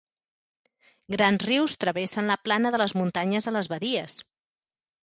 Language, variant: Catalan, Central